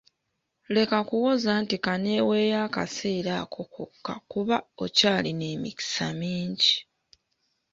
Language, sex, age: Ganda, female, 30-39